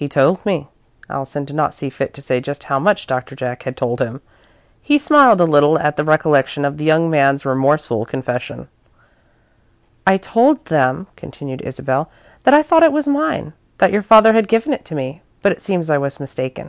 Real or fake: real